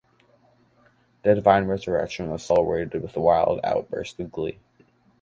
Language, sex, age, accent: English, male, under 19, United States English